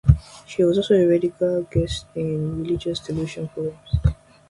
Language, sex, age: English, female, under 19